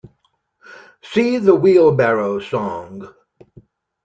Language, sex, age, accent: English, male, 60-69, United States English